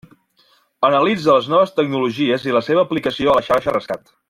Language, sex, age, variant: Catalan, male, 30-39, Central